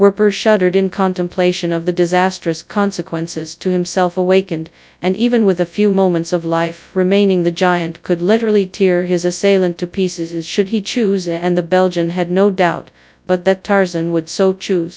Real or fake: fake